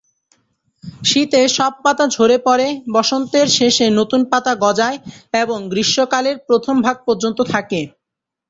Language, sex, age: Bengali, male, 19-29